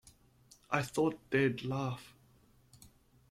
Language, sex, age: English, male, 19-29